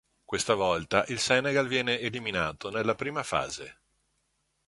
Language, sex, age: Italian, male, 50-59